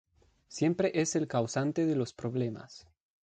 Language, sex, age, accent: Spanish, male, 19-29, España: Centro-Sur peninsular (Madrid, Toledo, Castilla-La Mancha)